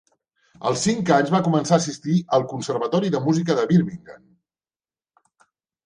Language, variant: Catalan, Central